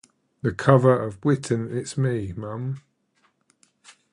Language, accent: English, England English